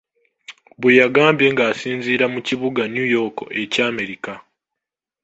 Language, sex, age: Ganda, male, 19-29